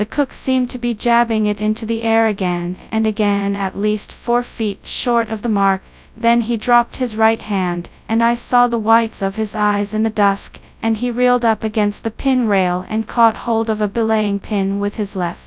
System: TTS, FastPitch